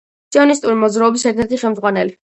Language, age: Georgian, 30-39